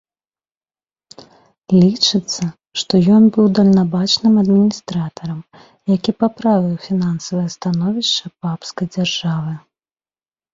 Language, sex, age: Belarusian, female, 30-39